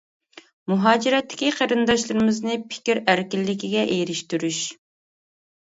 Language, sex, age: Uyghur, female, 19-29